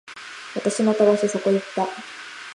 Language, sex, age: Japanese, female, 19-29